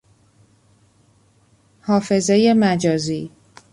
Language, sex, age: Persian, female, 19-29